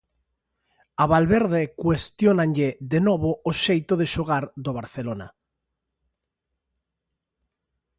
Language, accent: Galician, Normativo (estándar)